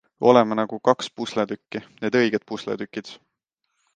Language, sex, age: Estonian, male, 19-29